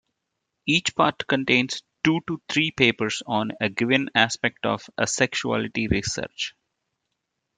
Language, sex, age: English, male, 40-49